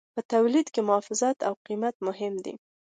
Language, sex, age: Pashto, female, 19-29